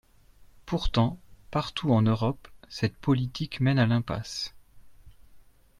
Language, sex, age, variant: French, male, 40-49, Français de métropole